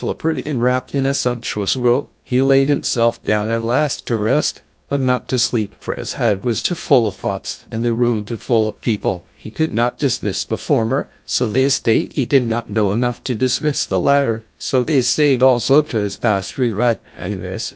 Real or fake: fake